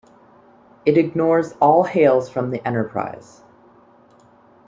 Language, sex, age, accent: English, male, under 19, United States English